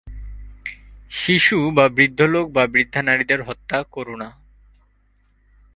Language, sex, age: Bengali, male, 19-29